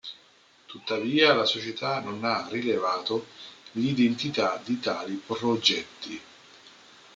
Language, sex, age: Italian, male, 40-49